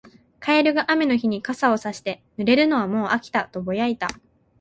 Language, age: Japanese, 19-29